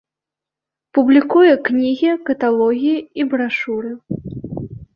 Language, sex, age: Belarusian, female, under 19